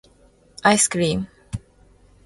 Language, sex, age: Japanese, female, 19-29